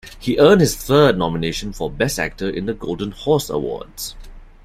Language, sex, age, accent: English, male, 30-39, Singaporean English